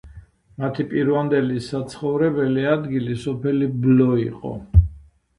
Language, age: Georgian, 60-69